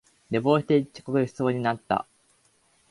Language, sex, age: Japanese, male, under 19